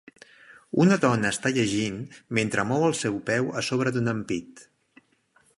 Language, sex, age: Catalan, male, 50-59